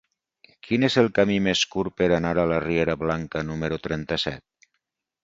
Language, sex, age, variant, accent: Catalan, male, 50-59, Valencià meridional, valencià